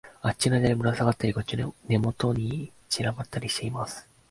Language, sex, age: Japanese, male, 19-29